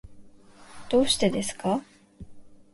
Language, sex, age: Japanese, female, 19-29